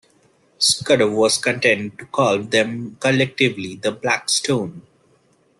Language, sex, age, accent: English, male, 19-29, India and South Asia (India, Pakistan, Sri Lanka)